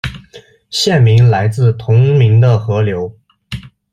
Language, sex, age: Chinese, male, 19-29